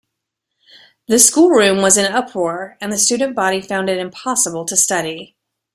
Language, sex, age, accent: English, female, 50-59, United States English